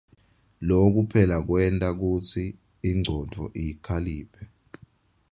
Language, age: Swati, 19-29